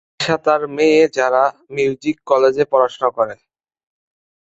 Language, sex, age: Bengali, male, 19-29